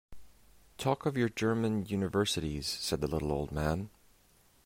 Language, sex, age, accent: English, male, 30-39, New Zealand English